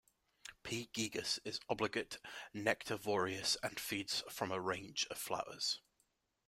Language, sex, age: English, male, 19-29